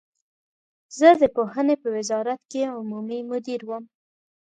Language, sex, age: Pashto, female, 19-29